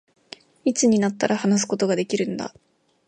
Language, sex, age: Japanese, female, 19-29